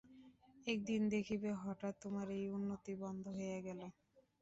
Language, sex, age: Bengali, female, 19-29